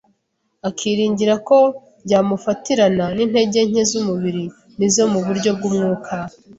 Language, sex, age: Kinyarwanda, female, 19-29